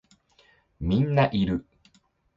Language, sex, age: Japanese, male, 19-29